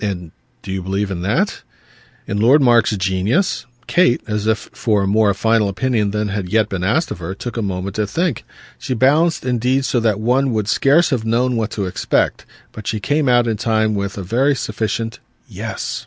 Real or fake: real